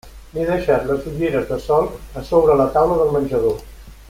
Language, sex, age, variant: Catalan, male, 60-69, Central